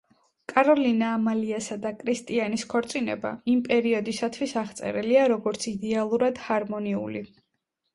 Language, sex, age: Georgian, female, 19-29